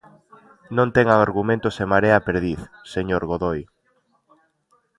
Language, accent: Galician, Atlántico (seseo e gheada)